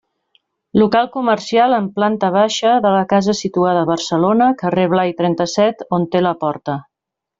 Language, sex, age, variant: Catalan, female, 30-39, Central